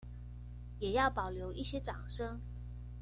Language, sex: Chinese, female